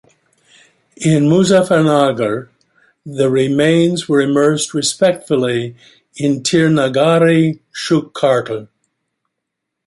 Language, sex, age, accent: English, male, 80-89, United States English